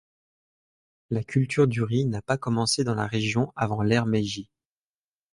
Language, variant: French, Français de métropole